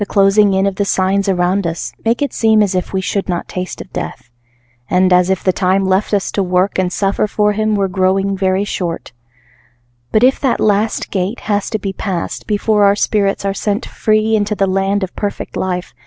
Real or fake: real